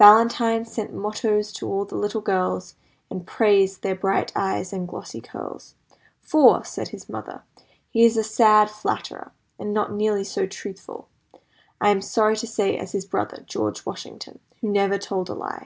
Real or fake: real